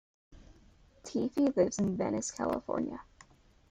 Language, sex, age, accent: English, female, under 19, United States English